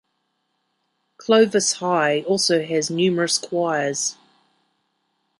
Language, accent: English, New Zealand English